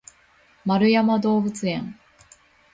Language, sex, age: Japanese, female, 19-29